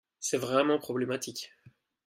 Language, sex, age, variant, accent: French, male, 19-29, Français d'Europe, Français de Belgique